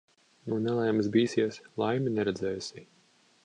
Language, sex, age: Latvian, male, 40-49